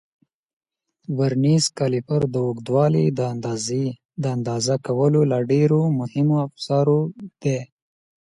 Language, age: Pashto, 19-29